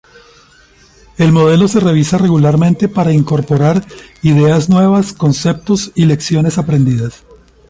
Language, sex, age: Spanish, male, 50-59